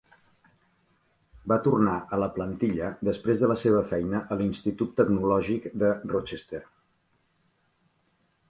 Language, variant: Catalan, Central